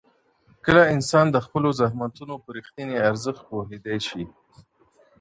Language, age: Pashto, 30-39